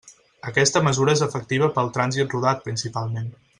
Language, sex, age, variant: Catalan, male, 19-29, Central